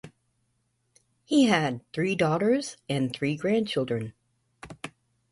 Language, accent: English, United States English